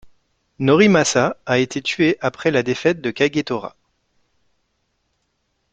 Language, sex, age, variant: French, male, 30-39, Français de métropole